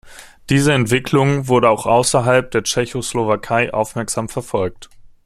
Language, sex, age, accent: German, male, 19-29, Deutschland Deutsch